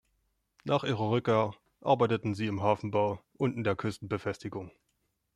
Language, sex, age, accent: German, male, 30-39, Deutschland Deutsch